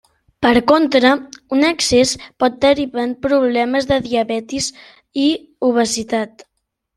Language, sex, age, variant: Catalan, male, under 19, Central